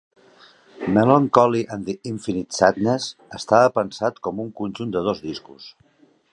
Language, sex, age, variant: Catalan, male, 50-59, Central